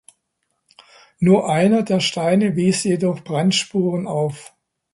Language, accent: German, Deutschland Deutsch